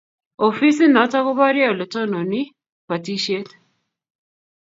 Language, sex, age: Kalenjin, female, 19-29